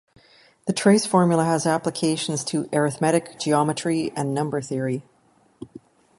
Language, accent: English, Canadian English